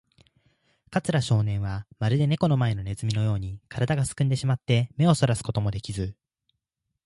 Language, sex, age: Japanese, male, 19-29